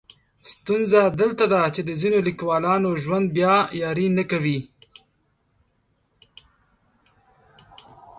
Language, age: Pashto, 19-29